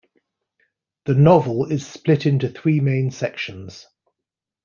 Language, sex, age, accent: English, male, 50-59, England English